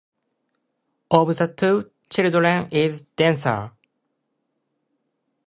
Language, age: English, 19-29